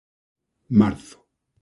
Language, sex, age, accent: Galician, male, 50-59, Normativo (estándar)